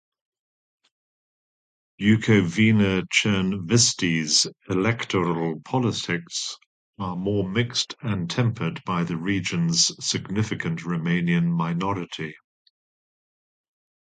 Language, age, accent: English, 70-79, England English